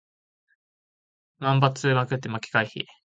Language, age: Japanese, 19-29